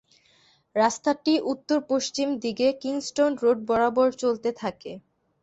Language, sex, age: Bengali, female, 19-29